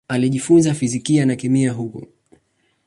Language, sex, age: Swahili, male, 19-29